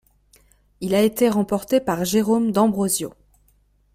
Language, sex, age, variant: French, female, 19-29, Français de métropole